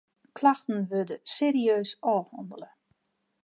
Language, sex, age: Western Frisian, female, 40-49